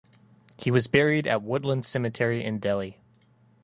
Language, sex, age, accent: English, male, 19-29, United States English